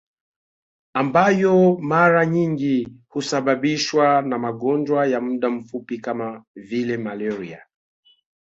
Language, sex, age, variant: Swahili, male, 40-49, Kiswahili cha Bara ya Tanzania